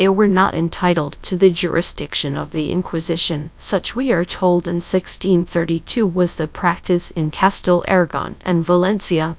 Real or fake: fake